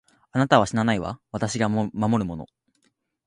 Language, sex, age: Japanese, male, 19-29